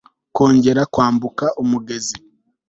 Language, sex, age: Kinyarwanda, male, 19-29